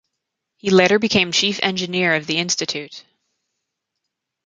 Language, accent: English, United States English